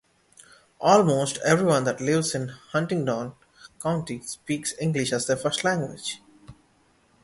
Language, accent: English, India and South Asia (India, Pakistan, Sri Lanka)